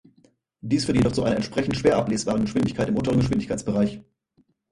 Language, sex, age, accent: German, male, 19-29, Deutschland Deutsch